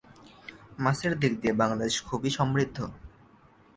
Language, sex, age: Bengali, male, under 19